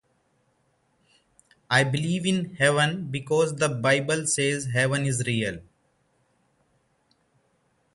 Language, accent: English, India and South Asia (India, Pakistan, Sri Lanka)